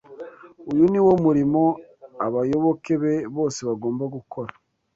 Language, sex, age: Kinyarwanda, male, 19-29